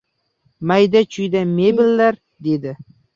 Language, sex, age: Uzbek, male, 19-29